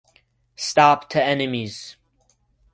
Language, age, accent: English, 19-29, United States English